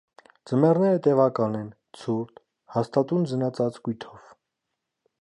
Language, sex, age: Armenian, male, 19-29